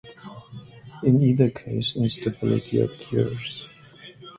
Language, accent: English, German English